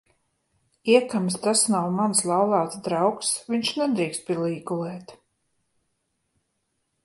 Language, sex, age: Latvian, female, 50-59